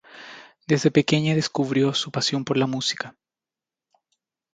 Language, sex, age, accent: Spanish, male, 30-39, Chileno: Chile, Cuyo